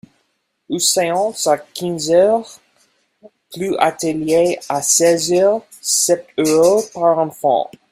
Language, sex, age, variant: French, female, 30-39, Français des départements et régions d'outre-mer